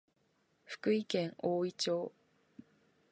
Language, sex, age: Japanese, female, under 19